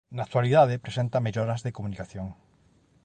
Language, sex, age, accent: Galician, male, 30-39, Normativo (estándar)